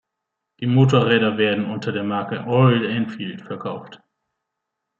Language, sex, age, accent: German, male, 30-39, Deutschland Deutsch